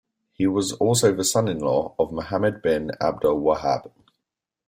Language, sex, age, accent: English, male, 19-29, England English